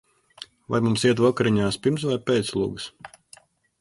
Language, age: Latvian, 40-49